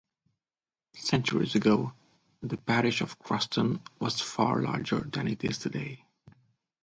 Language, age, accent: English, 30-39, Eastern European